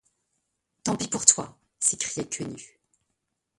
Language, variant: French, Français de métropole